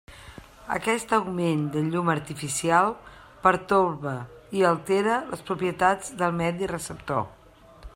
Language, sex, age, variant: Catalan, female, 50-59, Central